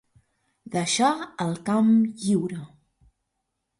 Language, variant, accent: Catalan, Septentrional, septentrional